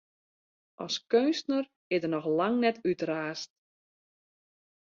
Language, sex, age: Western Frisian, female, 40-49